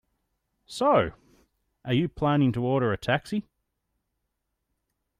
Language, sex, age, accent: English, male, 30-39, Australian English